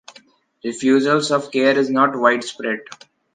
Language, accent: English, India and South Asia (India, Pakistan, Sri Lanka)